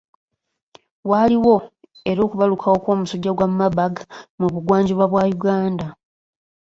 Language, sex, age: Ganda, female, 19-29